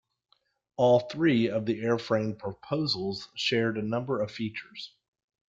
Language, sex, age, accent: English, male, 40-49, United States English